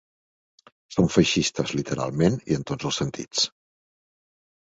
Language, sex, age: Catalan, male, 50-59